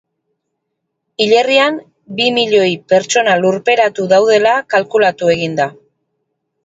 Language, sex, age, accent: Basque, female, 40-49, Erdialdekoa edo Nafarra (Gipuzkoa, Nafarroa)